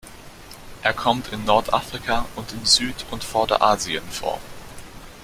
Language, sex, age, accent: German, male, under 19, Deutschland Deutsch